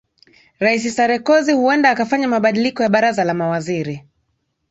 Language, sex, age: Swahili, female, 30-39